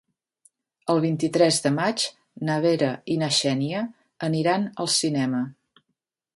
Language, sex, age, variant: Catalan, female, 50-59, Central